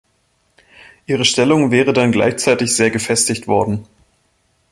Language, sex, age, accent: German, male, 30-39, Deutschland Deutsch